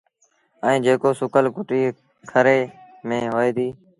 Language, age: Sindhi Bhil, 19-29